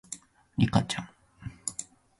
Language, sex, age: Japanese, male, 19-29